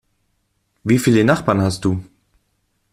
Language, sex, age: German, male, 19-29